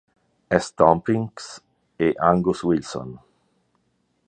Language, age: Italian, 50-59